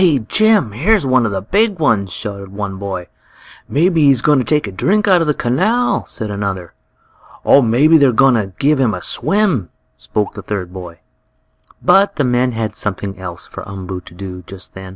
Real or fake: real